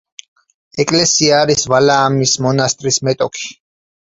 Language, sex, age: Georgian, male, 30-39